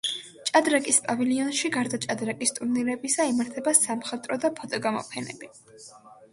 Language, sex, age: Georgian, female, under 19